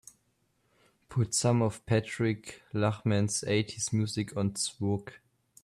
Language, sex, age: English, male, under 19